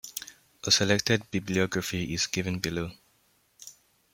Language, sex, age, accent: English, male, under 19, Southern African (South Africa, Zimbabwe, Namibia)